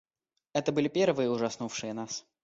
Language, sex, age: Russian, male, 19-29